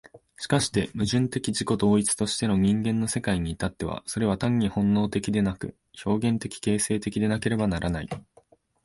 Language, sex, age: Japanese, male, 19-29